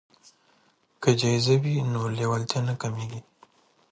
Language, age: Pashto, 19-29